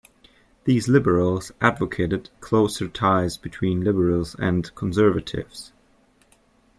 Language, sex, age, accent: English, male, 19-29, United States English